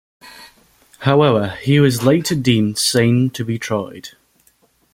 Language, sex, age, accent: English, male, 19-29, England English